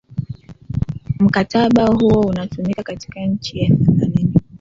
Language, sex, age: Swahili, female, 19-29